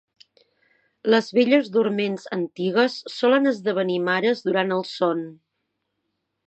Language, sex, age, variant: Catalan, female, 50-59, Balear